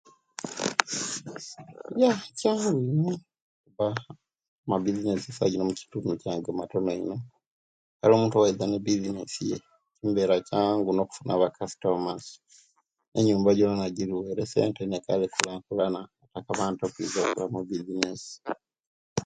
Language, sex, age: Kenyi, male, 30-39